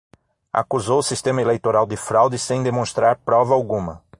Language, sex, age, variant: Portuguese, male, 40-49, Portuguese (Brasil)